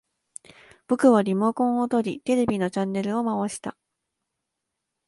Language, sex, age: Japanese, female, 19-29